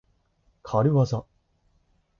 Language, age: Japanese, 19-29